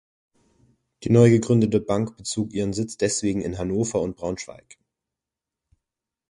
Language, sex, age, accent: German, male, under 19, Deutschland Deutsch